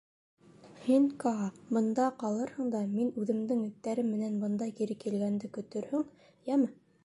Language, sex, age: Bashkir, female, 19-29